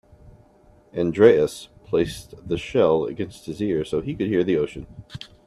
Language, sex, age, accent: English, male, 40-49, United States English